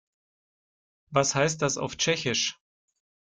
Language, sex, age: German, male, 40-49